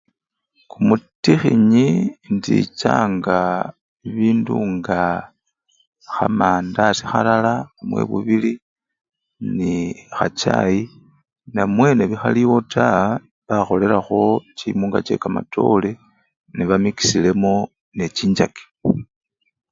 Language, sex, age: Luyia, male, 40-49